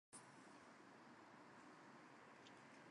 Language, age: English, 19-29